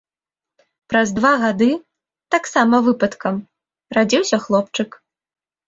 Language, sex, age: Belarusian, female, 19-29